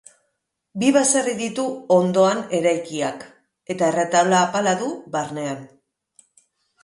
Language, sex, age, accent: Basque, female, 40-49, Mendebalekoa (Araba, Bizkaia, Gipuzkoako mendebaleko herri batzuk)